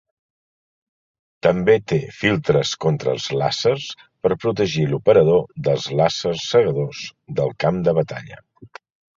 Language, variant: Catalan, Central